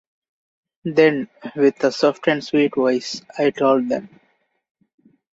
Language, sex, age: English, male, 19-29